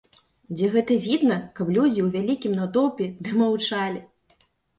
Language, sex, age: Belarusian, female, 30-39